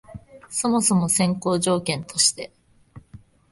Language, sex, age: Japanese, female, 19-29